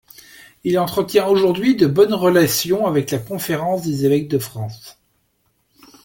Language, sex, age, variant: French, male, 40-49, Français de métropole